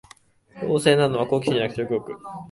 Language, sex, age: Japanese, male, 19-29